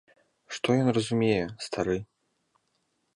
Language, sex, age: Belarusian, male, 30-39